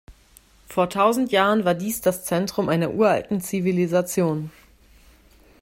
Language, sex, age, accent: German, female, 19-29, Deutschland Deutsch